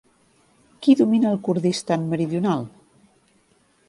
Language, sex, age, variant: Catalan, female, 40-49, Central